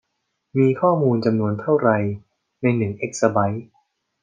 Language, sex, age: Thai, male, 40-49